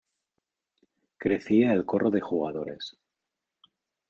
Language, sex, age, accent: Spanish, male, 30-39, España: Centro-Sur peninsular (Madrid, Toledo, Castilla-La Mancha)